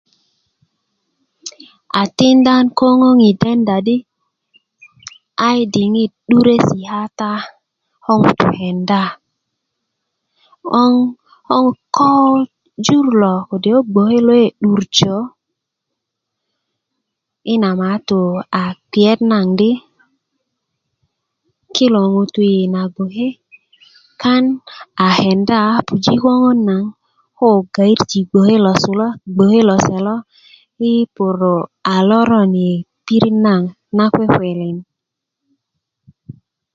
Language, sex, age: Kuku, female, 19-29